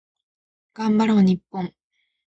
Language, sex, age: Japanese, female, 19-29